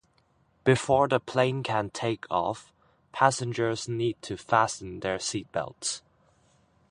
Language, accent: English, Hong Kong English